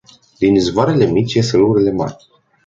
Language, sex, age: Romanian, male, 19-29